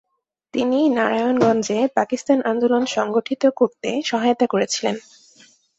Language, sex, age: Bengali, female, 19-29